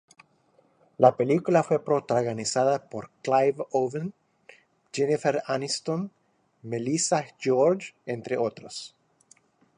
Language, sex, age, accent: Spanish, male, 50-59, México